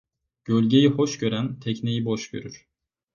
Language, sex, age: Turkish, male, 19-29